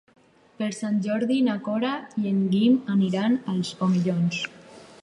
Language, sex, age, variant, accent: Catalan, female, under 19, Alacantí, valencià